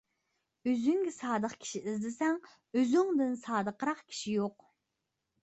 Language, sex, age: Uyghur, female, 19-29